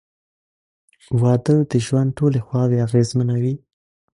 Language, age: Pashto, 30-39